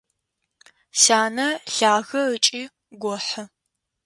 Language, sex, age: Adyghe, female, 19-29